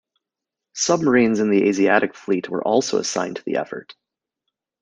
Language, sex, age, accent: English, male, 30-39, United States English